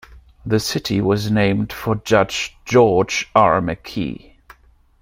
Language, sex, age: English, male, 19-29